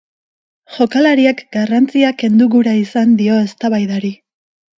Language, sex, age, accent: Basque, female, 30-39, Mendebalekoa (Araba, Bizkaia, Gipuzkoako mendebaleko herri batzuk)